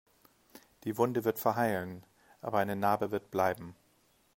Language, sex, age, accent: German, male, 50-59, Deutschland Deutsch